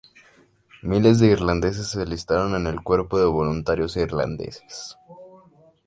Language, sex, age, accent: Spanish, male, 19-29, México